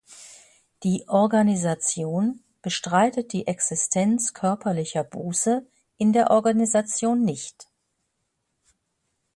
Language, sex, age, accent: German, female, 60-69, Deutschland Deutsch